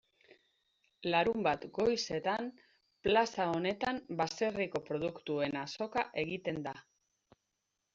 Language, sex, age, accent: Basque, female, 40-49, Mendebalekoa (Araba, Bizkaia, Gipuzkoako mendebaleko herri batzuk)